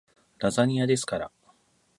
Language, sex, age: Japanese, male, 40-49